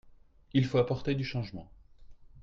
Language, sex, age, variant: French, male, 30-39, Français de métropole